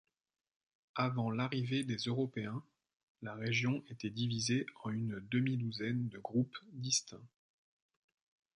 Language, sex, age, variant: French, male, 19-29, Français de métropole